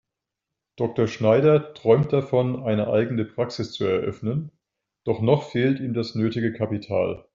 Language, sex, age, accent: German, male, 50-59, Deutschland Deutsch